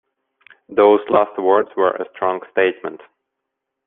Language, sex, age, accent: English, male, 30-39, United States English